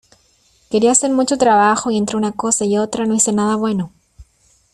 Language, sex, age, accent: Spanish, female, 19-29, Chileno: Chile, Cuyo